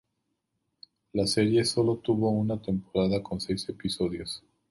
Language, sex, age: Spanish, male, 40-49